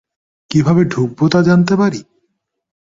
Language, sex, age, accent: Bengali, male, 19-29, প্রমিত